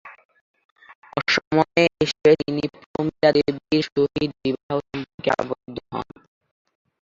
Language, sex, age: Bengali, male, 19-29